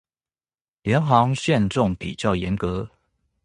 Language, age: Chinese, 30-39